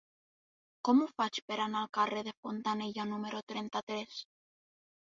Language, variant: Catalan, Septentrional